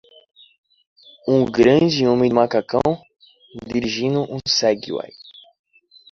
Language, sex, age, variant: Portuguese, male, under 19, Portuguese (Brasil)